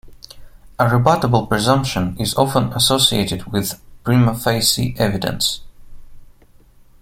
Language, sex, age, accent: English, male, 19-29, United States English